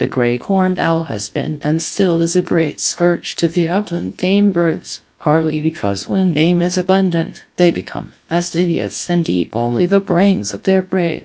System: TTS, GlowTTS